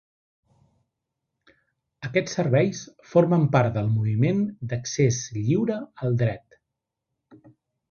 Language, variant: Catalan, Central